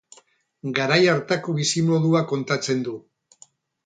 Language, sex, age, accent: Basque, male, 60-69, Erdialdekoa edo Nafarra (Gipuzkoa, Nafarroa)